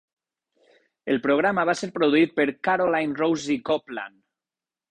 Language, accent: Catalan, valencià